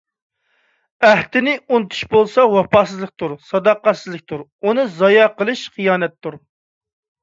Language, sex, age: Uyghur, male, 30-39